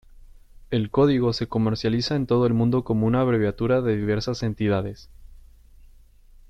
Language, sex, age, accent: Spanish, male, 19-29, México